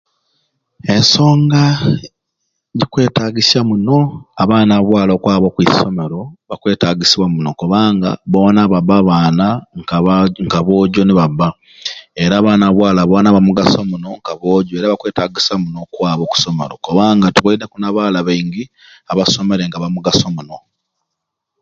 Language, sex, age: Ruuli, male, 30-39